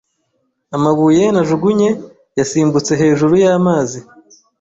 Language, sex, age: Kinyarwanda, male, 30-39